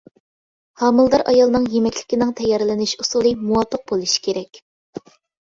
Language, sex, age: Uyghur, female, under 19